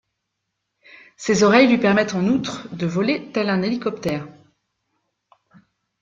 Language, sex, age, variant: French, female, 50-59, Français de métropole